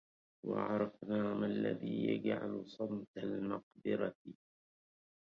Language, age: Arabic, 40-49